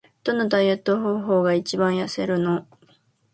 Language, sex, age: Japanese, female, 19-29